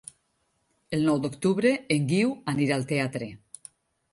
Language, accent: Catalan, valencià